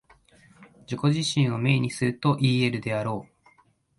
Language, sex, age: Japanese, male, 19-29